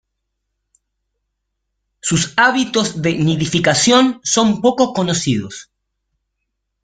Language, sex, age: Spanish, male, 40-49